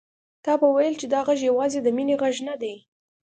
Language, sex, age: Pashto, female, 19-29